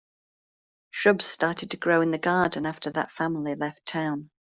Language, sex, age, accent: English, female, 40-49, England English